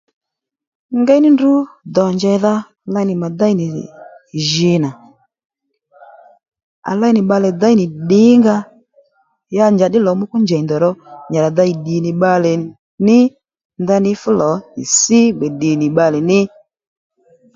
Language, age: Lendu, 19-29